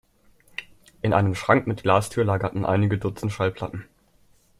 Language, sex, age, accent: German, male, under 19, Deutschland Deutsch